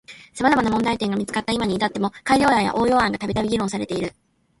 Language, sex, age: Japanese, female, 19-29